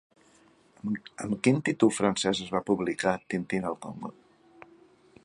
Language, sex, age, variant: Catalan, male, 50-59, Central